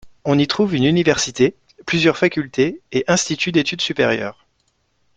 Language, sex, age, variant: French, male, 30-39, Français de métropole